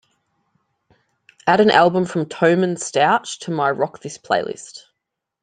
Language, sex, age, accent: English, female, 30-39, Australian English